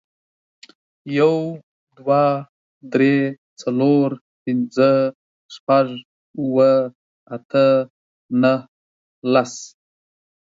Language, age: Pashto, 30-39